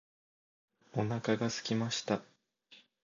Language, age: Japanese, 19-29